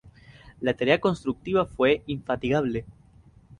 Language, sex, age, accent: Spanish, male, 19-29, América central